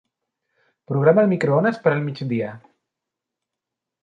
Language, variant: Catalan, Central